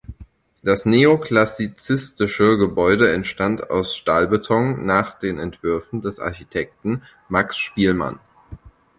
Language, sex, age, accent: German, male, 19-29, Deutschland Deutsch